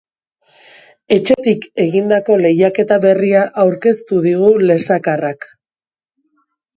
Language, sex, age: Basque, female, 40-49